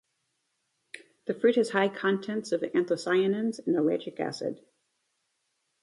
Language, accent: English, United States English